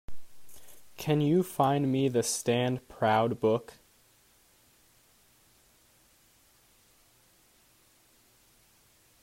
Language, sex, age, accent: English, male, 19-29, United States English